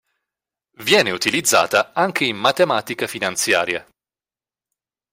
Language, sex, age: Italian, male, 19-29